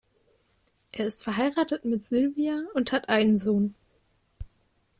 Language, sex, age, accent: German, female, 19-29, Deutschland Deutsch